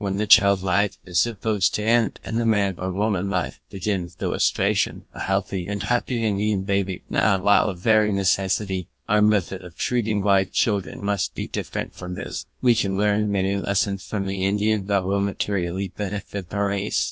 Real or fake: fake